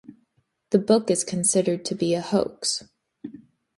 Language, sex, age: English, female, under 19